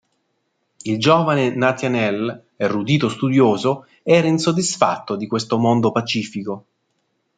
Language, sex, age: Italian, male, 40-49